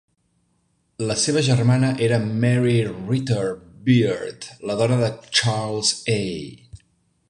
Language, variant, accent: Catalan, Central, central